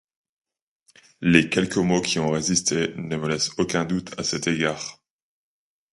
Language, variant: French, Français de métropole